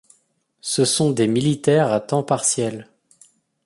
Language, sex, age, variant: French, male, 19-29, Français de métropole